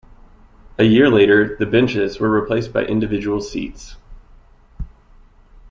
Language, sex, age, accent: English, male, 19-29, United States English